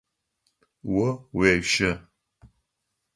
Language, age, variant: Adyghe, 60-69, Адыгабзэ (Кирил, пстэумэ зэдыряе)